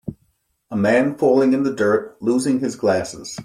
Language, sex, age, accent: English, male, 50-59, United States English